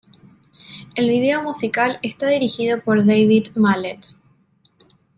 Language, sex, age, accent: Spanish, female, 19-29, Rioplatense: Argentina, Uruguay, este de Bolivia, Paraguay